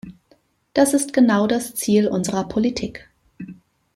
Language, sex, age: German, female, 40-49